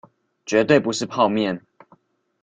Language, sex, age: Chinese, male, 19-29